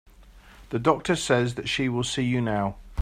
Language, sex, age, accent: English, male, 50-59, England English